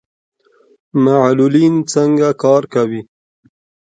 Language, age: Pashto, 19-29